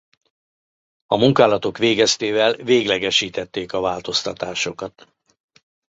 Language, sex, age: Hungarian, male, 60-69